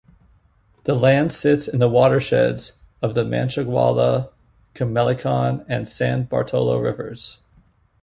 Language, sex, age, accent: English, male, 19-29, United States English